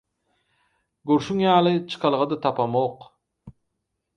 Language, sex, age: Turkmen, male, 30-39